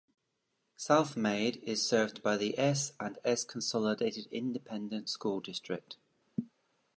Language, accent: English, England English